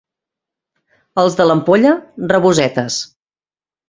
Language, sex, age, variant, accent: Catalan, female, 40-49, Central, Català central